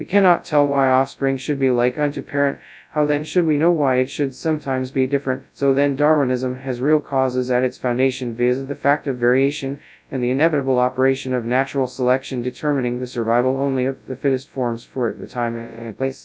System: TTS, FastPitch